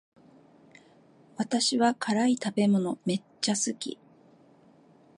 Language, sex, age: Japanese, female, 50-59